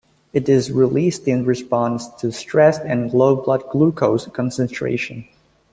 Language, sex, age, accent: English, male, 19-29, United States English